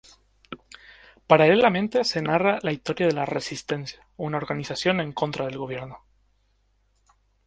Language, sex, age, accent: Spanish, male, 19-29, España: Islas Canarias